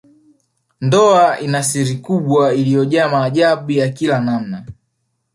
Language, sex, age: Swahili, male, 19-29